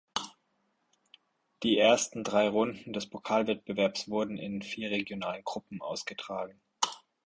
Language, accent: German, Deutschland Deutsch